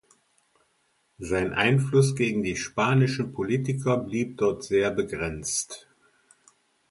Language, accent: German, Deutschland Deutsch